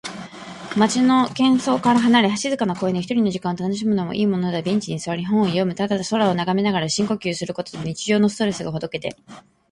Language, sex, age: Japanese, female, 19-29